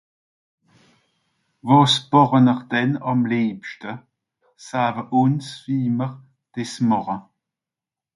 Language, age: Swiss German, 40-49